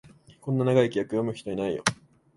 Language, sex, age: Japanese, male, 19-29